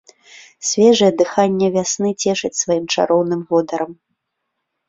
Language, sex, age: Belarusian, female, 30-39